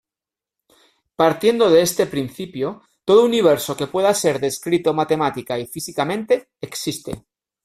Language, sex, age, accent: Spanish, male, 40-49, España: Norte peninsular (Asturias, Castilla y León, Cantabria, País Vasco, Navarra, Aragón, La Rioja, Guadalajara, Cuenca)